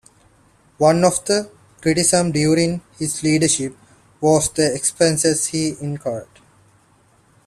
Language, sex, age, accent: English, male, 19-29, India and South Asia (India, Pakistan, Sri Lanka)